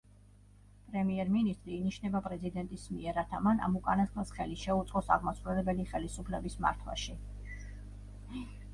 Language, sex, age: Georgian, female, 40-49